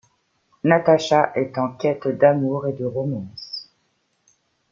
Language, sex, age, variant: French, female, 40-49, Français de métropole